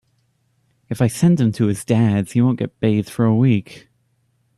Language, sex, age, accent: English, male, 19-29, United States English